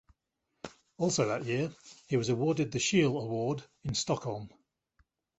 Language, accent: English, England English